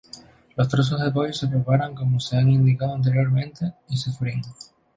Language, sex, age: Spanish, male, 19-29